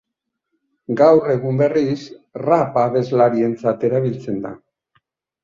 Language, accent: Basque, Mendebalekoa (Araba, Bizkaia, Gipuzkoako mendebaleko herri batzuk)